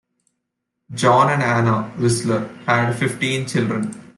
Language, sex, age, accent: English, male, 19-29, India and South Asia (India, Pakistan, Sri Lanka)